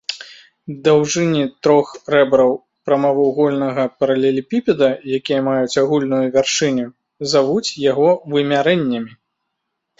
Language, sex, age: Belarusian, male, 30-39